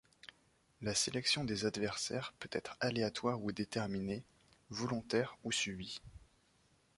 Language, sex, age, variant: French, male, 19-29, Français de métropole